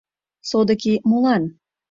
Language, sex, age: Mari, female, 30-39